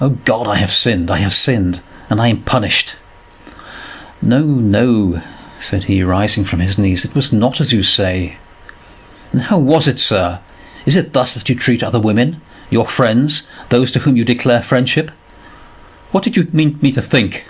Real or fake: real